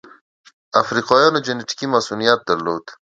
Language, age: Pashto, 19-29